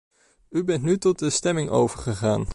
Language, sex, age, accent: Dutch, male, 19-29, Nederlands Nederlands